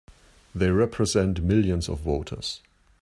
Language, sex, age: English, male, 50-59